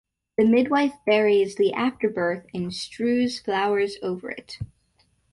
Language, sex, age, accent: English, female, 19-29, United States English